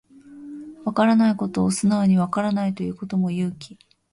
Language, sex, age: Japanese, female, 50-59